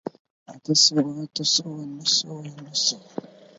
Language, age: Pashto, under 19